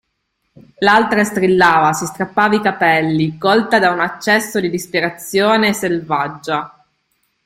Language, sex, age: Italian, female, 30-39